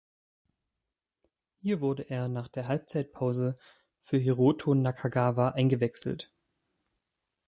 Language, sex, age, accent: German, male, 30-39, Deutschland Deutsch